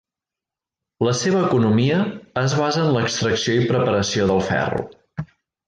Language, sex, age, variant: Catalan, male, 40-49, Central